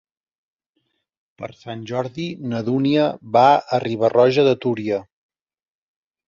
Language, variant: Catalan, Central